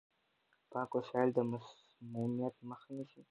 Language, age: Pashto, under 19